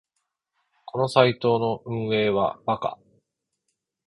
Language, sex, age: Japanese, male, 40-49